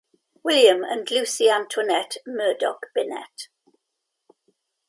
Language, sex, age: English, female, 70-79